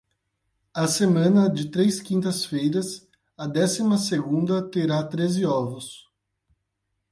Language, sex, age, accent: Portuguese, male, 19-29, Paulista